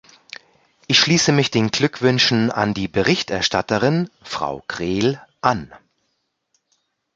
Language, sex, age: German, male, 40-49